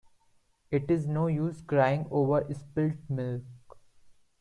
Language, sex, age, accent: English, male, 19-29, India and South Asia (India, Pakistan, Sri Lanka)